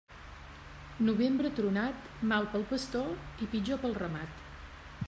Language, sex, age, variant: Catalan, female, 40-49, Central